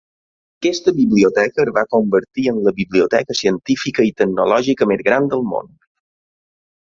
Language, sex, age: Catalan, male, 50-59